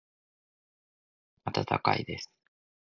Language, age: Japanese, 19-29